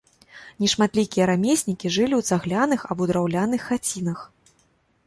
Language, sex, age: Belarusian, female, 40-49